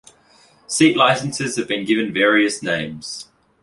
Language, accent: English, Australian English